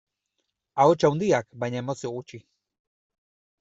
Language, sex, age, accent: Basque, male, 30-39, Erdialdekoa edo Nafarra (Gipuzkoa, Nafarroa)